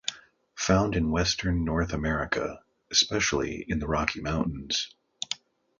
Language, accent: English, United States English